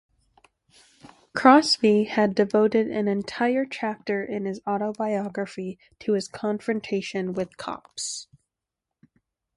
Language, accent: English, United States English